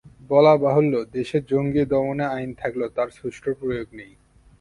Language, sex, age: Bengali, male, 19-29